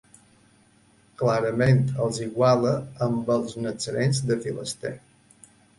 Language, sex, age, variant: Catalan, male, 50-59, Balear